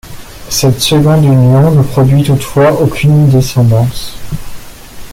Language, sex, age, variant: French, male, 30-39, Français de métropole